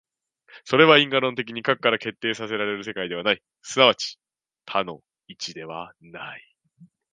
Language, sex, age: Japanese, male, 19-29